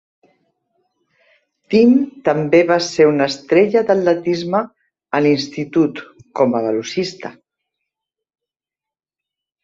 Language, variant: Catalan, Central